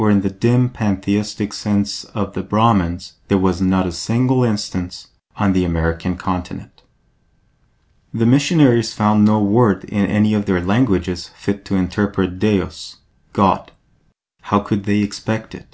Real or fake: real